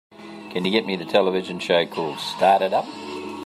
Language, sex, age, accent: English, male, 60-69, Australian English